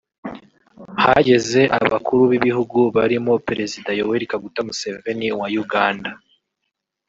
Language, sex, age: Kinyarwanda, male, 19-29